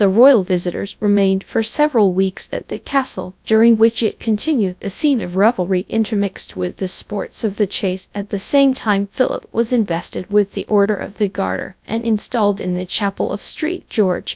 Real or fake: fake